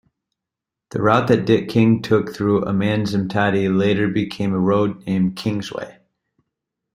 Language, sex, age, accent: English, male, 30-39, United States English